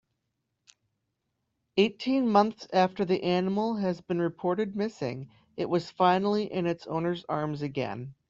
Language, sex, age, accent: English, male, 19-29, United States English